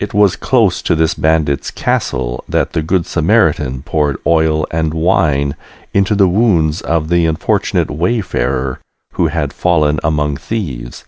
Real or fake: real